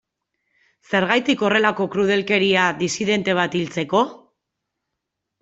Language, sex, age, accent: Basque, female, 30-39, Erdialdekoa edo Nafarra (Gipuzkoa, Nafarroa)